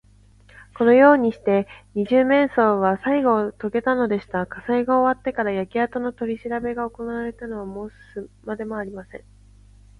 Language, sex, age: Japanese, female, 19-29